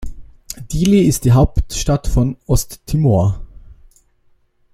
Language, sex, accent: German, male, Schweizerdeutsch